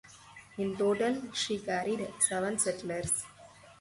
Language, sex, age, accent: English, female, 19-29, United States English